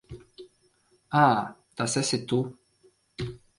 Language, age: Latvian, 40-49